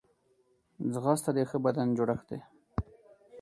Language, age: Pashto, 19-29